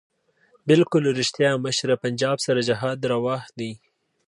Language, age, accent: Pashto, 19-29, معیاري پښتو